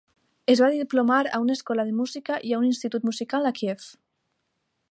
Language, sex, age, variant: Catalan, female, under 19, Alacantí